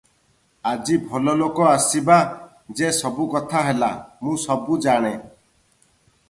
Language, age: Odia, 30-39